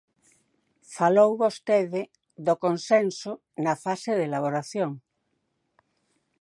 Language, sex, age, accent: Galician, female, 70-79, Atlántico (seseo e gheada)